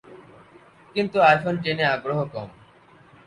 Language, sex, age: Bengali, male, under 19